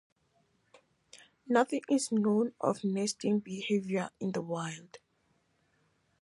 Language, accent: English, Southern African (South Africa, Zimbabwe, Namibia)